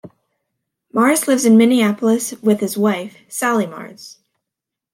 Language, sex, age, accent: English, female, under 19, Canadian English